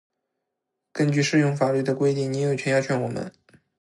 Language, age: Chinese, 19-29